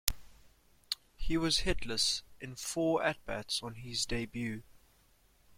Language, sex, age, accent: English, male, 19-29, Southern African (South Africa, Zimbabwe, Namibia)